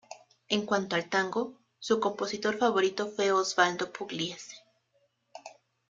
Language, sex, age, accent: Spanish, female, 19-29, México